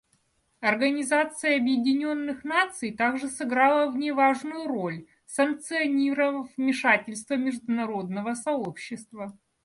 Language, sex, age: Russian, female, 40-49